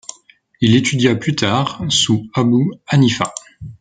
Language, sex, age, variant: French, male, 19-29, Français de métropole